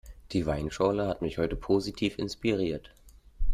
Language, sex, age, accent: German, male, 30-39, Deutschland Deutsch